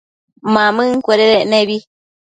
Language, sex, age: Matsés, female, 30-39